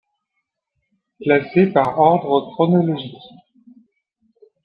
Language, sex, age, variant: French, male, 30-39, Français de métropole